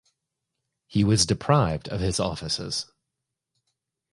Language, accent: English, United States English